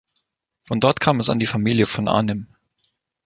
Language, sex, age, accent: German, male, 19-29, Deutschland Deutsch